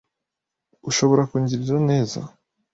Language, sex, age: Kinyarwanda, male, 30-39